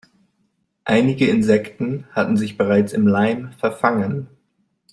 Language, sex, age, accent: German, male, 40-49, Deutschland Deutsch